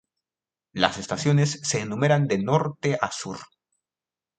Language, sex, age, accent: Spanish, male, under 19, Andino-Pacífico: Colombia, Perú, Ecuador, oeste de Bolivia y Venezuela andina